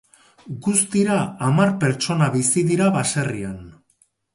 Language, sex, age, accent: Basque, male, 40-49, Erdialdekoa edo Nafarra (Gipuzkoa, Nafarroa)